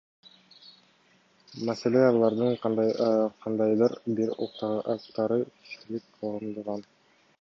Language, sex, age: Kyrgyz, male, under 19